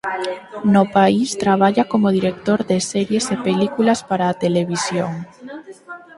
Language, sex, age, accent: Galician, female, under 19, Normativo (estándar)